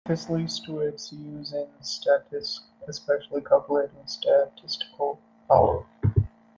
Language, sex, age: English, male, 19-29